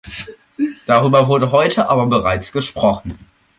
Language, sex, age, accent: German, male, under 19, Deutschland Deutsch